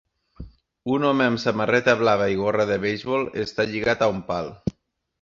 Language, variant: Catalan, Septentrional